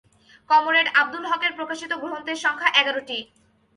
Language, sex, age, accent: Bengali, female, 19-29, Bangla